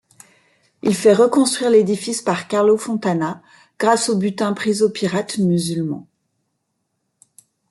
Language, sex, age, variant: French, female, 50-59, Français de métropole